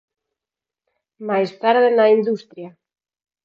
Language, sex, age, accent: Galician, female, 30-39, Neofalante